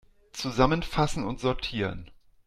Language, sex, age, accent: German, male, 40-49, Deutschland Deutsch